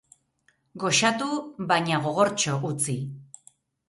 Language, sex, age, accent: Basque, female, 40-49, Erdialdekoa edo Nafarra (Gipuzkoa, Nafarroa)